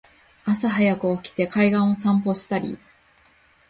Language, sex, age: Japanese, female, 19-29